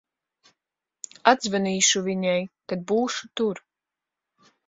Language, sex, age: Latvian, female, under 19